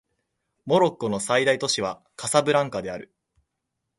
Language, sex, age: Japanese, male, under 19